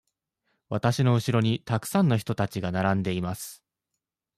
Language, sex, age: Japanese, male, 19-29